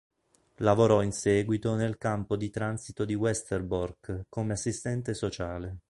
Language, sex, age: Italian, male, 30-39